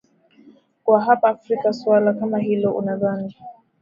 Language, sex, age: Swahili, female, 19-29